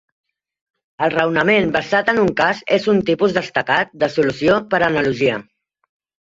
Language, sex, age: Catalan, female, 30-39